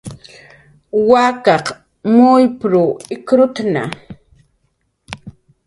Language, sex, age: Jaqaru, female, 40-49